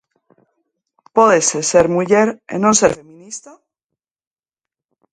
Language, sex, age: Galician, female, 40-49